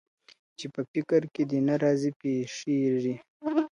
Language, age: Pashto, 19-29